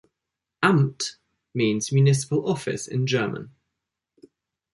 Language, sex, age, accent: English, male, 19-29, England English